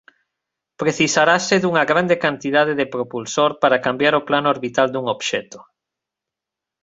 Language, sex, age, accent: Galician, male, 30-39, Normativo (estándar)